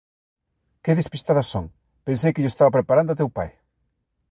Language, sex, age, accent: Galician, male, 50-59, Normativo (estándar)